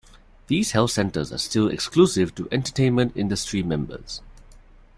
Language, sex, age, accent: English, male, 30-39, Singaporean English